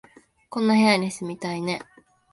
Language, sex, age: Japanese, female, 19-29